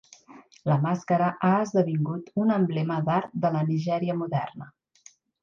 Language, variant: Catalan, Central